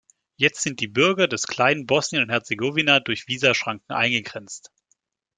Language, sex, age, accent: German, male, 19-29, Deutschland Deutsch